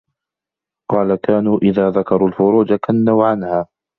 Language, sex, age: Arabic, male, 30-39